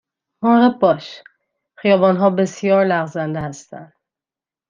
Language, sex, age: Persian, female, 30-39